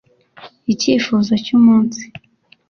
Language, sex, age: Kinyarwanda, female, 19-29